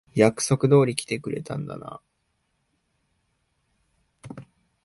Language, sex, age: Japanese, male, 19-29